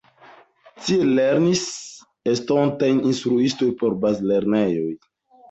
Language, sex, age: Esperanto, male, 19-29